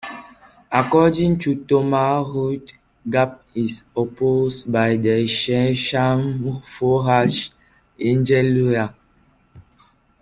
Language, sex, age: English, female, 30-39